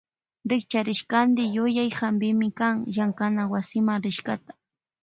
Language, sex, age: Loja Highland Quichua, female, 19-29